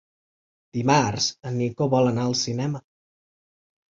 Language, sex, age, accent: Catalan, male, 19-29, central; septentrional